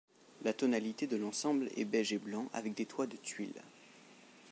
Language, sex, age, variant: French, male, under 19, Français de métropole